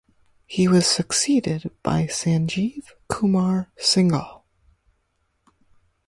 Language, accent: English, United States English